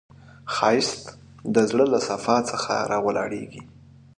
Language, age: Pashto, 30-39